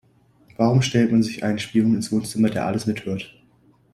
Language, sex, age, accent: German, male, under 19, Deutschland Deutsch